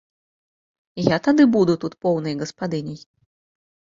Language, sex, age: Belarusian, female, 19-29